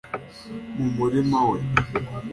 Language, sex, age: Kinyarwanda, male, under 19